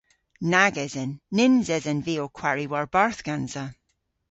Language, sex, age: Cornish, female, 40-49